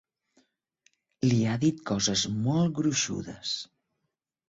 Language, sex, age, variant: Catalan, female, 50-59, Central